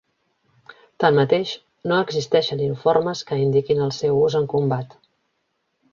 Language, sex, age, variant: Catalan, female, 40-49, Central